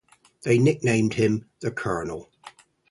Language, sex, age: English, male, 50-59